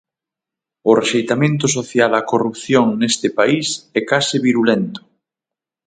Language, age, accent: Galician, 30-39, Oriental (común en zona oriental); Normativo (estándar)